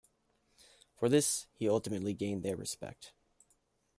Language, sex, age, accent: English, male, 19-29, United States English